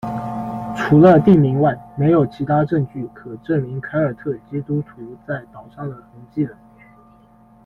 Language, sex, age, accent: Chinese, male, 19-29, 出生地：浙江省